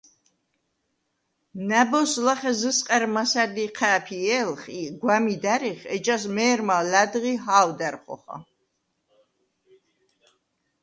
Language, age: Svan, 40-49